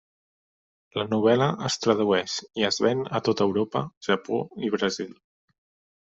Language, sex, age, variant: Catalan, male, 19-29, Central